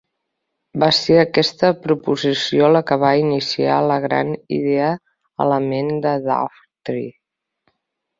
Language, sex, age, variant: Catalan, female, 40-49, Central